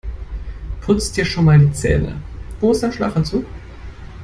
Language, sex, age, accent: German, male, 19-29, Deutschland Deutsch